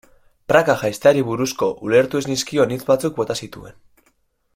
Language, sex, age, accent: Basque, male, 19-29, Mendebalekoa (Araba, Bizkaia, Gipuzkoako mendebaleko herri batzuk)